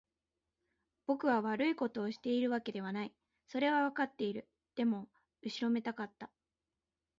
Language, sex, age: Japanese, female, 19-29